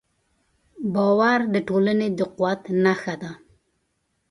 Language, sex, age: Pashto, female, 40-49